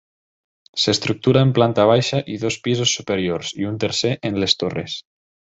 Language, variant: Catalan, Nord-Occidental